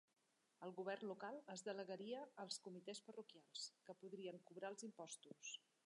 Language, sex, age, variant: Catalan, female, 40-49, Central